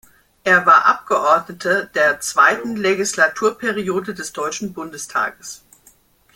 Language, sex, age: German, male, 50-59